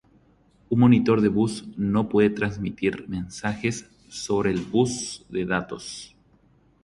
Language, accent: Spanish, Rioplatense: Argentina, Uruguay, este de Bolivia, Paraguay